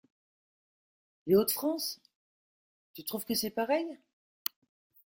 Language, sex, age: French, female, 50-59